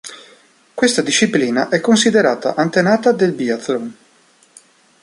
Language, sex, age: Italian, male, 40-49